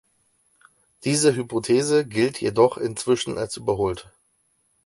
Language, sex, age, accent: German, male, 30-39, Deutschland Deutsch